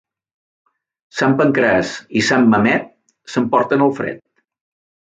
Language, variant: Catalan, Central